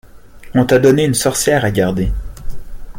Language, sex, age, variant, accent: French, male, 19-29, Français d'Amérique du Nord, Français du Canada